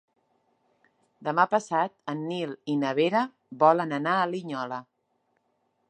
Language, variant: Catalan, Central